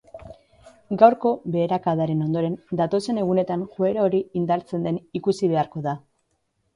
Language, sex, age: Basque, female, 30-39